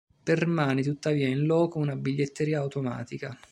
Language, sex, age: Italian, male, 30-39